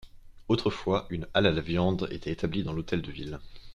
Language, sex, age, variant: French, male, 19-29, Français de métropole